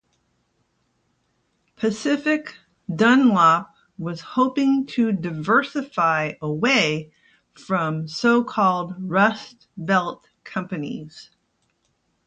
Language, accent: English, United States English